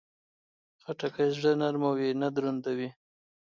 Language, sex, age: Pashto, male, 30-39